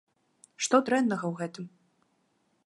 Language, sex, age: Belarusian, female, 19-29